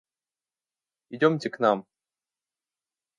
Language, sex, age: Russian, male, 19-29